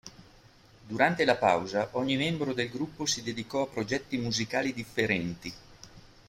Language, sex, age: Italian, male, 50-59